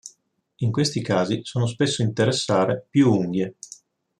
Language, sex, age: Italian, male, 50-59